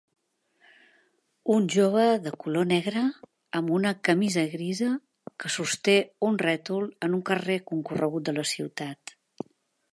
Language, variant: Catalan, Central